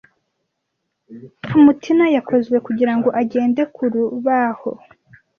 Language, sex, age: Kinyarwanda, female, 30-39